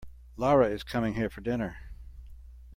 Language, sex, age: English, male, 70-79